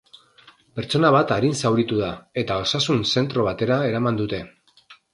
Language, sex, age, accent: Basque, male, 30-39, Mendebalekoa (Araba, Bizkaia, Gipuzkoako mendebaleko herri batzuk)